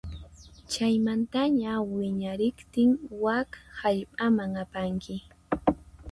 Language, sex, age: Puno Quechua, female, 19-29